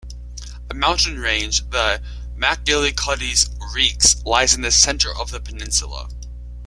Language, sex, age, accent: English, male, under 19, United States English